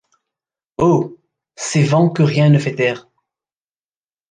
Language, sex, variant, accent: French, male, Français des départements et régions d'outre-mer, Français de La Réunion